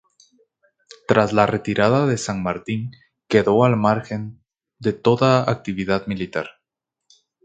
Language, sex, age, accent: Spanish, male, 19-29, América central